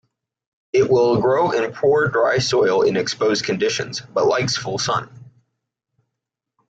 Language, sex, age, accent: English, male, 19-29, United States English